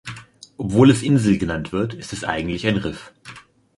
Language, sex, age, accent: German, male, 19-29, Deutschland Deutsch